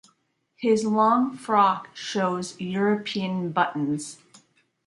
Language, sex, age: English, female, 40-49